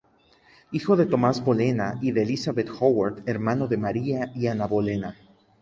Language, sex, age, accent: Spanish, male, 19-29, México